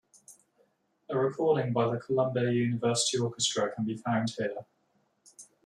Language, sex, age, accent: English, male, 19-29, England English